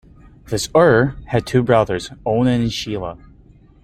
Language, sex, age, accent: English, male, 19-29, Canadian English